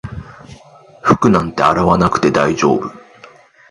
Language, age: Japanese, 30-39